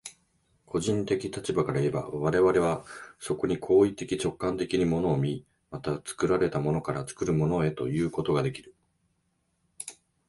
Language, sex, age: Japanese, male, 50-59